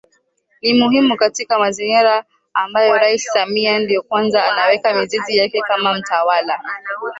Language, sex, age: Swahili, female, 19-29